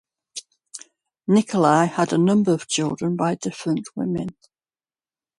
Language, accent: English, England English